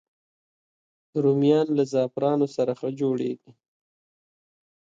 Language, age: Pashto, 19-29